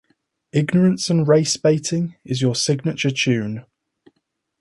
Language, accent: English, England English